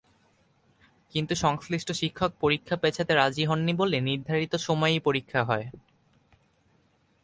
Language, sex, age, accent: Bengali, male, under 19, প্রমিত